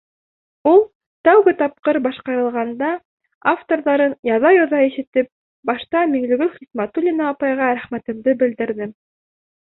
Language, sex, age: Bashkir, female, 19-29